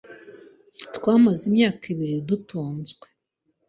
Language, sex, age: Kinyarwanda, female, 19-29